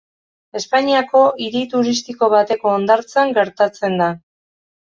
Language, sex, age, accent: Basque, female, 50-59, Mendebalekoa (Araba, Bizkaia, Gipuzkoako mendebaleko herri batzuk)